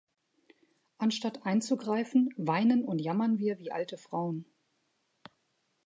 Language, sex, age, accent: German, female, 50-59, Deutschland Deutsch